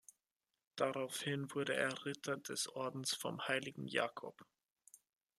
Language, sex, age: German, male, 19-29